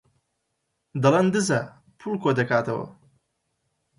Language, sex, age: Central Kurdish, male, 19-29